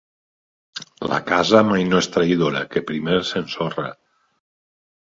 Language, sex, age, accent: Catalan, male, 40-49, valencià